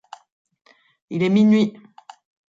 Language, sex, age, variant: French, female, 40-49, Français de métropole